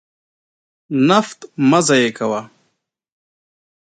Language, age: Pashto, 19-29